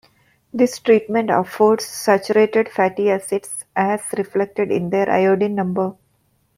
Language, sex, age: English, female, 40-49